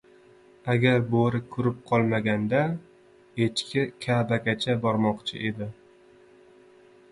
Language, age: Uzbek, 19-29